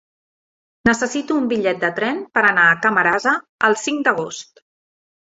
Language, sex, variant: Catalan, female, Central